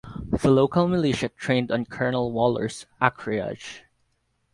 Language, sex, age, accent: English, male, 19-29, Filipino